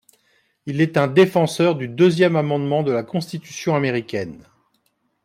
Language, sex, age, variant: French, male, 50-59, Français de métropole